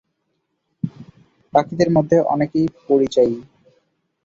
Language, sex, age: Bengali, male, 19-29